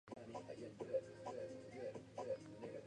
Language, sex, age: English, male, 19-29